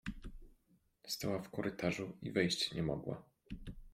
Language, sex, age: Polish, male, 19-29